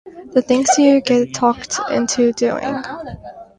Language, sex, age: English, female, 19-29